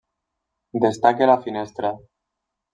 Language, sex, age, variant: Catalan, male, 19-29, Nord-Occidental